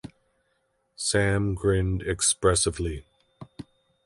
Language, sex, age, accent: English, male, 50-59, Canadian English